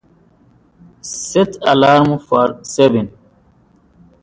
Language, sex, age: English, male, 30-39